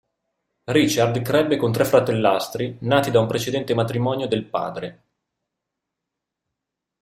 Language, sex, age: Italian, male, 30-39